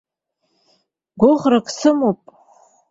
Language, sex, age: Abkhazian, female, 30-39